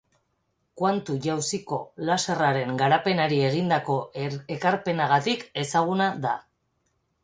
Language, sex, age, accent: Basque, female, 40-49, Erdialdekoa edo Nafarra (Gipuzkoa, Nafarroa)